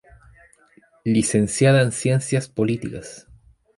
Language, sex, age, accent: Spanish, male, 30-39, Chileno: Chile, Cuyo